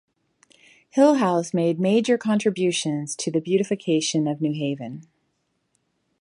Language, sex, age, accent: English, female, 60-69, United States English